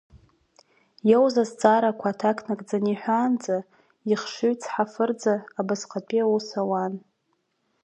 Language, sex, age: Abkhazian, female, 19-29